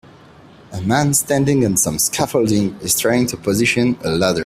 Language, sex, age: English, male, 19-29